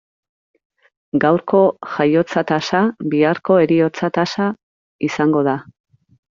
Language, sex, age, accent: Basque, female, 40-49, Erdialdekoa edo Nafarra (Gipuzkoa, Nafarroa)